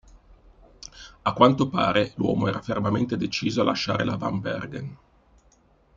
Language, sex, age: Italian, male, 50-59